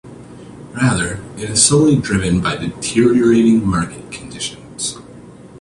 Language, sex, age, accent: English, male, 19-29, United States English